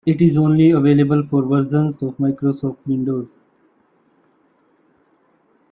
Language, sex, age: English, male, 19-29